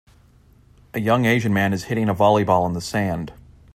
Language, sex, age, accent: English, male, 30-39, United States English